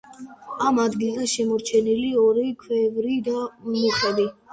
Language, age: Georgian, 30-39